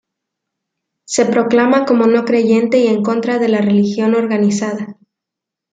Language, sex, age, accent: Spanish, female, 19-29, México